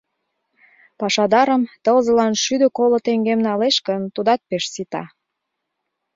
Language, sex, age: Mari, female, 19-29